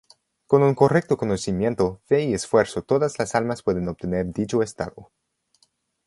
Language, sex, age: Spanish, male, 19-29